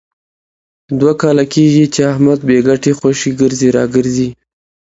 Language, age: Pashto, 19-29